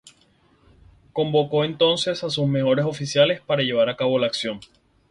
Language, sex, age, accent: Spanish, male, 19-29, Caribe: Cuba, Venezuela, Puerto Rico, República Dominicana, Panamá, Colombia caribeña, México caribeño, Costa del golfo de México